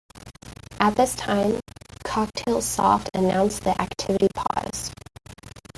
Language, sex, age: English, female, 19-29